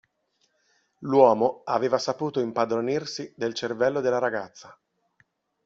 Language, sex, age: Italian, male, 40-49